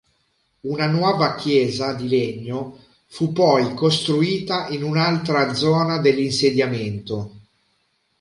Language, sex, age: Italian, male, 40-49